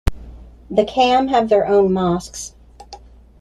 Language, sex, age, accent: English, female, 40-49, United States English